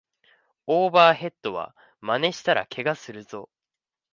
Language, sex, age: Japanese, male, 19-29